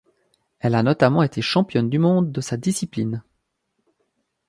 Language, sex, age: French, male, 30-39